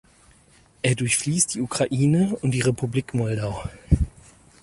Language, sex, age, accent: German, male, 30-39, Deutschland Deutsch